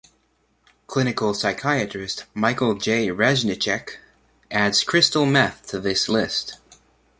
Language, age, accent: English, 19-29, United States English